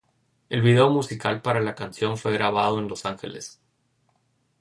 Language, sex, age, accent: Spanish, male, 30-39, México